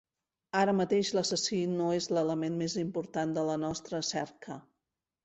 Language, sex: Catalan, female